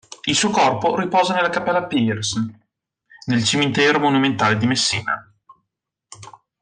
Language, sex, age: Italian, male, 19-29